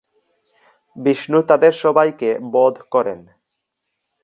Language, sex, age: Bengali, male, under 19